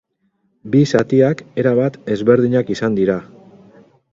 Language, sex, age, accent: Basque, male, 50-59, Mendebalekoa (Araba, Bizkaia, Gipuzkoako mendebaleko herri batzuk)